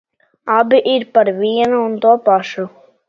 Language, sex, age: Latvian, male, under 19